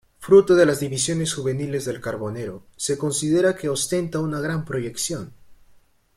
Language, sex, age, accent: Spanish, male, under 19, Andino-Pacífico: Colombia, Perú, Ecuador, oeste de Bolivia y Venezuela andina